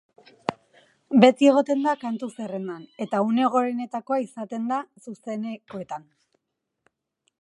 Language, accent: Basque, Erdialdekoa edo Nafarra (Gipuzkoa, Nafarroa)